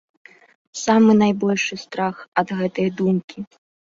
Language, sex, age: Belarusian, female, 30-39